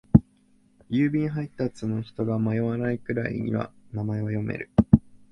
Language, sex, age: Japanese, male, 19-29